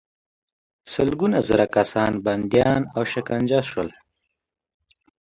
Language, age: Pashto, 19-29